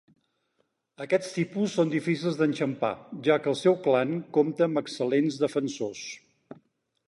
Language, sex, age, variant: Catalan, male, 50-59, Central